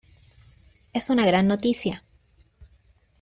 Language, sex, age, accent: Spanish, female, 19-29, Chileno: Chile, Cuyo